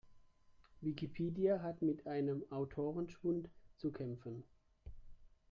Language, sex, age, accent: German, male, 30-39, Deutschland Deutsch